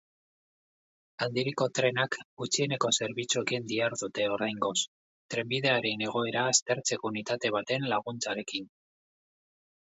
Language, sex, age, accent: Basque, male, 40-49, Mendebalekoa (Araba, Bizkaia, Gipuzkoako mendebaleko herri batzuk)